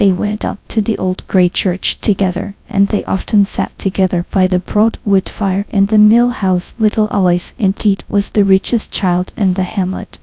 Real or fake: fake